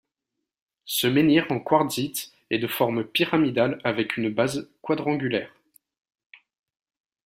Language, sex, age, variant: French, male, 19-29, Français de métropole